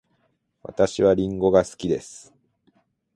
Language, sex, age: Japanese, male, 19-29